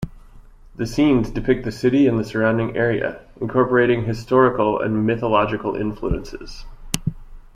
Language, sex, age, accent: English, male, 19-29, United States English